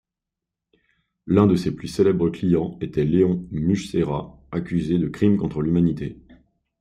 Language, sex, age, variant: French, male, 19-29, Français de métropole